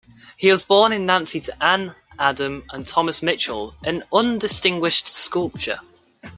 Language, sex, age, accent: English, male, under 19, England English